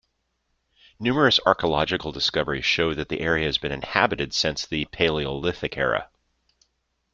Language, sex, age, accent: English, male, 50-59, United States English